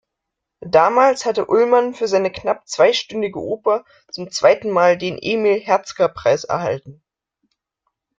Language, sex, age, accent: German, female, 19-29, Deutschland Deutsch